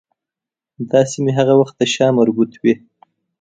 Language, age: Pashto, 19-29